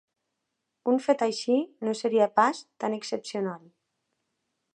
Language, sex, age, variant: Catalan, female, 19-29, Nord-Occidental